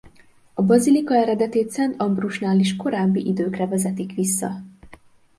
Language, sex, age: Hungarian, female, 19-29